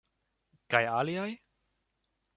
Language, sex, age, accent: Esperanto, male, 19-29, Internacia